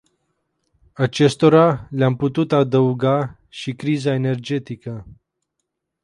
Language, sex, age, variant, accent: Romanian, male, 19-29, Romanian-Romania, Muntenesc